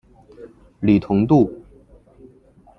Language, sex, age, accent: Chinese, male, 19-29, 出生地：河南省